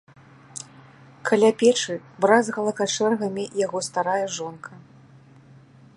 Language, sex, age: Belarusian, female, 60-69